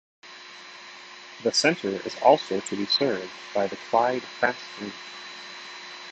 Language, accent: English, United States English